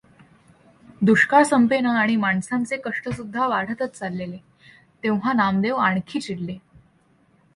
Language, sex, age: Marathi, female, under 19